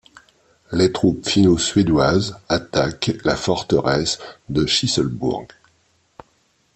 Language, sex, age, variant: French, male, 50-59, Français de métropole